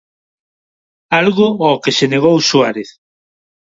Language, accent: Galician, Neofalante